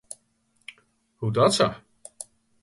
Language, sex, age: Western Frisian, male, 50-59